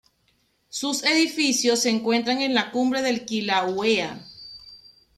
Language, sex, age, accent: Spanish, female, 40-49, Caribe: Cuba, Venezuela, Puerto Rico, República Dominicana, Panamá, Colombia caribeña, México caribeño, Costa del golfo de México